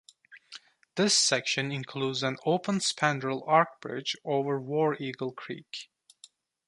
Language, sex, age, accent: English, male, 19-29, United States English